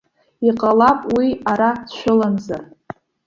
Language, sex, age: Abkhazian, female, under 19